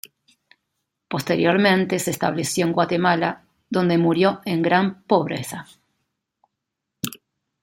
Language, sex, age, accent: Spanish, female, 40-49, Rioplatense: Argentina, Uruguay, este de Bolivia, Paraguay